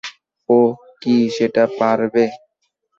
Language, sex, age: Bengali, male, under 19